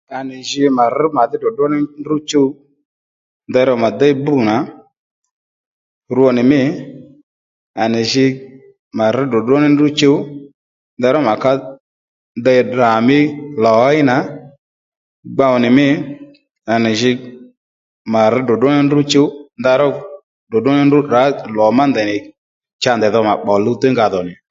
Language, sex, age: Lendu, male, 30-39